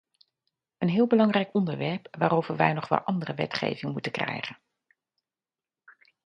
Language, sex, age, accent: Dutch, female, 50-59, Nederlands Nederlands